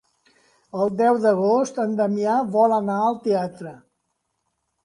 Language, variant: Catalan, Central